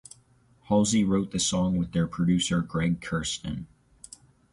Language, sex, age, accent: English, male, under 19, United States English